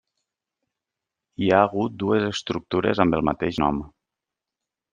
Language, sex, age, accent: Catalan, male, 30-39, valencià